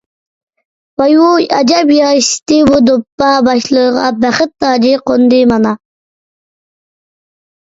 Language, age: Uyghur, under 19